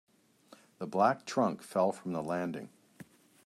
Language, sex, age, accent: English, male, 60-69, Canadian English